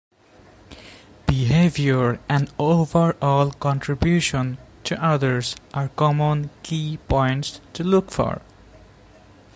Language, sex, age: English, male, 19-29